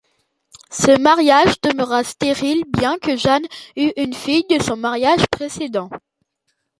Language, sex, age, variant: French, male, 40-49, Français de métropole